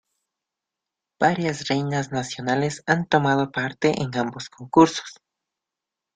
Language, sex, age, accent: Spanish, male, 19-29, Andino-Pacífico: Colombia, Perú, Ecuador, oeste de Bolivia y Venezuela andina